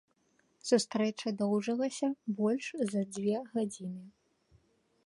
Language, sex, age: Belarusian, female, 19-29